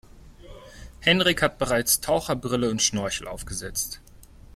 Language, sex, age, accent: German, male, 30-39, Deutschland Deutsch